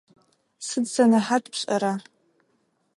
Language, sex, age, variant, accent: Adyghe, female, under 19, Адыгабзэ (Кирил, пстэумэ зэдыряе), Бжъэдыгъу (Bjeduğ)